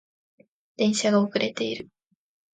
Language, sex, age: Japanese, female, under 19